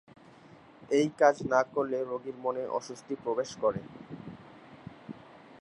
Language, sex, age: Bengali, male, 19-29